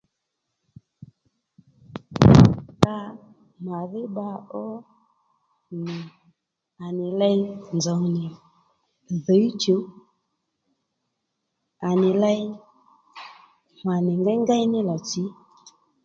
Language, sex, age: Lendu, female, 30-39